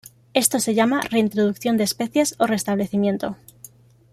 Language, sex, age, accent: Spanish, female, 19-29, España: Centro-Sur peninsular (Madrid, Toledo, Castilla-La Mancha)